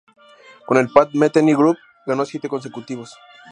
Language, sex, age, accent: Spanish, male, under 19, México